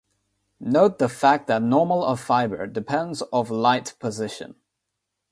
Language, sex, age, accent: English, male, 19-29, England English; India and South Asia (India, Pakistan, Sri Lanka)